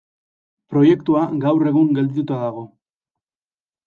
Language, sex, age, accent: Basque, male, 19-29, Erdialdekoa edo Nafarra (Gipuzkoa, Nafarroa)